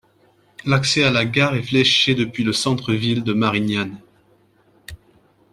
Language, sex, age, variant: French, male, 30-39, Français de métropole